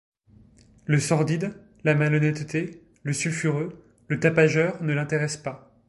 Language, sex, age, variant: French, male, 19-29, Français de métropole